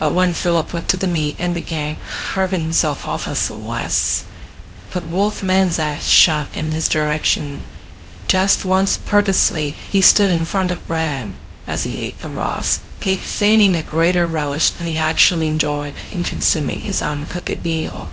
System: TTS, VITS